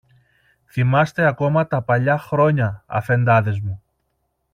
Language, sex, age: Greek, male, 40-49